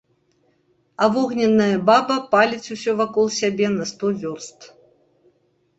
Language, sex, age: Belarusian, female, 50-59